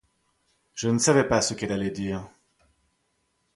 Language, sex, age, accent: French, male, 30-39, Français de Belgique